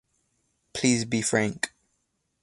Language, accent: English, United States English